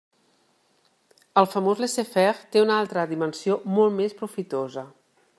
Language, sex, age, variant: Catalan, female, 40-49, Central